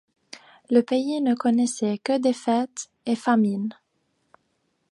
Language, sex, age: French, female, 19-29